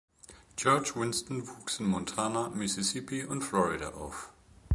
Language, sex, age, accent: German, male, 30-39, Deutschland Deutsch